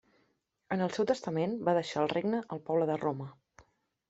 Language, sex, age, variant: Catalan, female, 30-39, Central